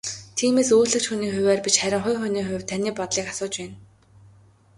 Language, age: Mongolian, 19-29